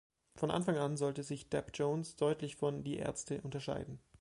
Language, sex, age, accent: German, male, 30-39, Deutschland Deutsch